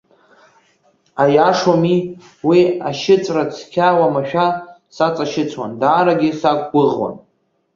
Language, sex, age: Abkhazian, male, under 19